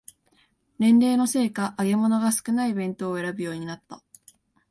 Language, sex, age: Japanese, female, under 19